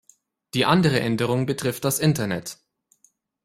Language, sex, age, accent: German, male, 19-29, Deutschland Deutsch